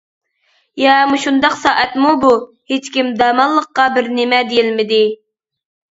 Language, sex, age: Uyghur, female, under 19